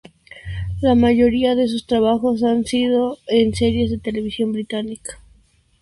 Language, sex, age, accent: Spanish, female, 19-29, México